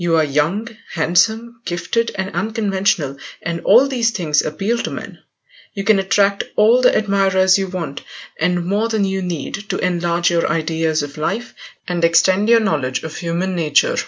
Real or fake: real